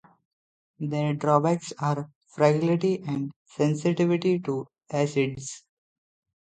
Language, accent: English, India and South Asia (India, Pakistan, Sri Lanka)